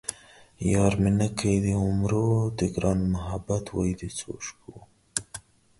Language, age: Pashto, 19-29